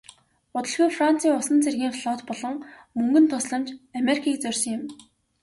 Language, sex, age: Mongolian, female, 19-29